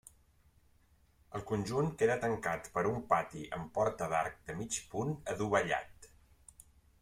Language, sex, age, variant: Catalan, male, 40-49, Central